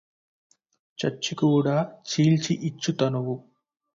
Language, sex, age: Telugu, male, 19-29